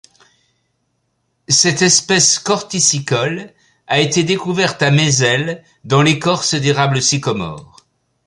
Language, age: French, 70-79